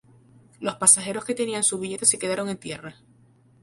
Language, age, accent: Spanish, 19-29, España: Islas Canarias